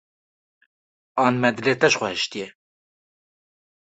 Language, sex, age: Kurdish, male, 19-29